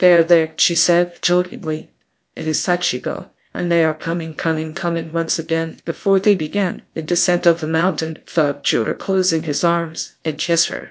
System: TTS, GlowTTS